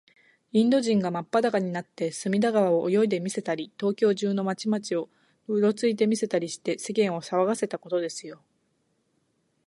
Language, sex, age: Japanese, female, 19-29